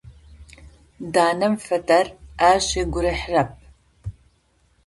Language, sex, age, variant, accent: Adyghe, female, 50-59, Адыгабзэ (Кирил, пстэумэ зэдыряе), Бжъэдыгъу (Bjeduğ)